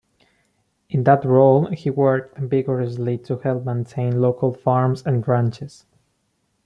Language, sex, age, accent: English, male, 19-29, United States English